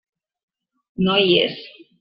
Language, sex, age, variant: Catalan, female, 40-49, Central